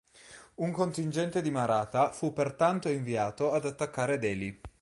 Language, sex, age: Italian, male, 30-39